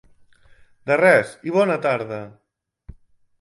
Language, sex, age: Catalan, male, 30-39